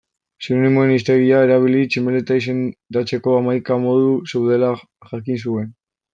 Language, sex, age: Basque, male, 19-29